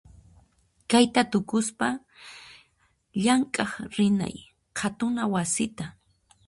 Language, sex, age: Puno Quechua, female, 30-39